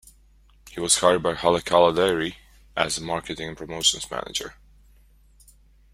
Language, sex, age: English, male, 19-29